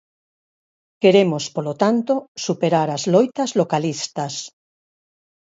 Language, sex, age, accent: Galician, female, 60-69, Normativo (estándar)